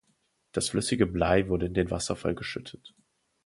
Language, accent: German, Deutschland Deutsch